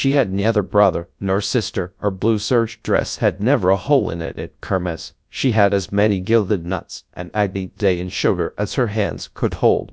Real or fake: fake